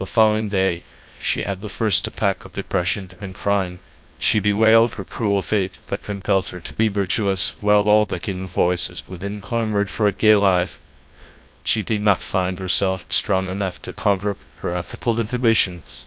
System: TTS, GlowTTS